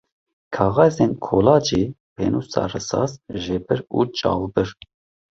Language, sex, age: Kurdish, male, 40-49